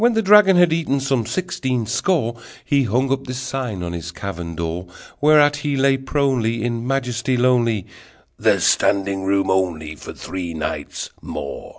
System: none